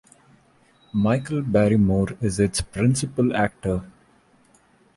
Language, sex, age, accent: English, male, 30-39, India and South Asia (India, Pakistan, Sri Lanka)